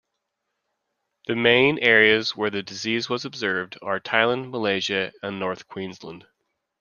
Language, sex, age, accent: English, male, 30-39, United States English